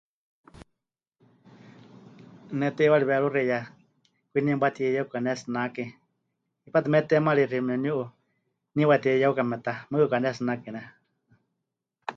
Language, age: Huichol, 50-59